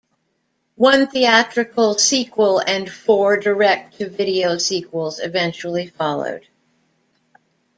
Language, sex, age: English, female, 60-69